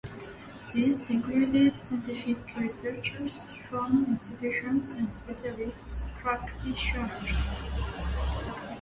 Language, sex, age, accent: English, female, 30-39, United States English; Malaysian English